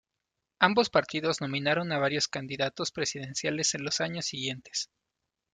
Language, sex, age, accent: Spanish, male, 30-39, México